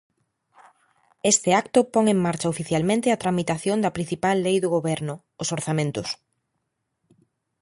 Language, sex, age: Galician, female, 30-39